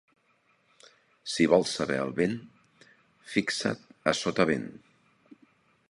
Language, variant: Catalan, Central